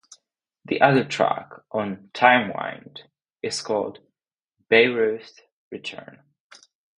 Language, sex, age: English, male, under 19